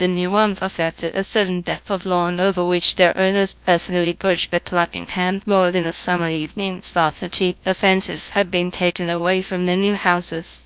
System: TTS, GlowTTS